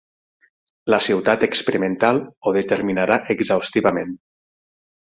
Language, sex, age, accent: Catalan, male, 40-49, central; nord-occidental